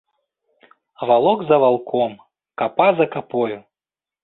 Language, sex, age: Belarusian, male, 30-39